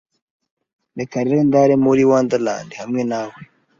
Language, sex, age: Kinyarwanda, male, 19-29